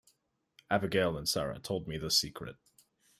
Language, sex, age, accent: English, male, 19-29, Canadian English